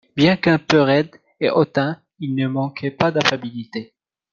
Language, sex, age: French, male, 19-29